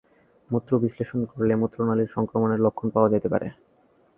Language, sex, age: Bengali, male, 19-29